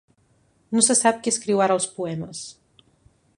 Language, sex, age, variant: Catalan, female, 19-29, Central